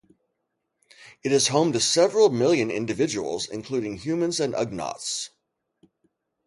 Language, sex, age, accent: English, male, 50-59, United States English